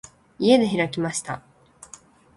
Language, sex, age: Japanese, female, 19-29